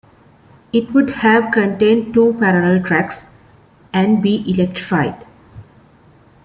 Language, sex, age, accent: English, female, 19-29, India and South Asia (India, Pakistan, Sri Lanka)